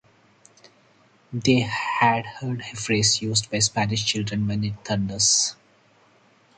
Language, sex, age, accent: English, male, 30-39, India and South Asia (India, Pakistan, Sri Lanka); Singaporean English